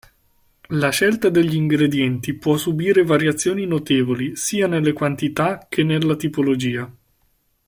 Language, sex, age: Italian, male, 19-29